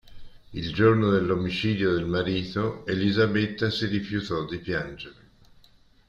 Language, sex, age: Italian, male, 60-69